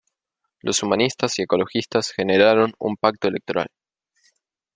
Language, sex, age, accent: Spanish, male, 19-29, Rioplatense: Argentina, Uruguay, este de Bolivia, Paraguay